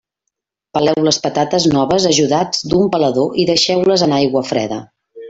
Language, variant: Catalan, Central